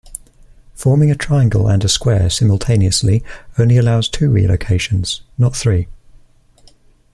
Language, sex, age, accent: English, male, 19-29, England English